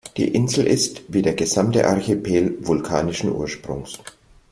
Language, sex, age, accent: German, male, 60-69, Deutschland Deutsch